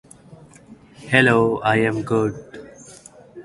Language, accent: English, India and South Asia (India, Pakistan, Sri Lanka)